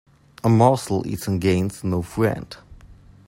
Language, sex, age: English, male, 30-39